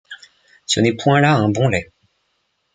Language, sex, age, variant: French, male, 19-29, Français de métropole